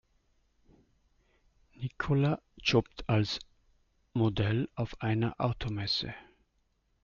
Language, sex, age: German, male, 50-59